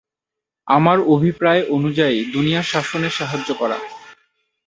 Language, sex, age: Bengali, male, 19-29